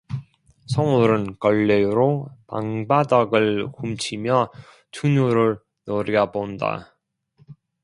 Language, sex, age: Korean, male, 30-39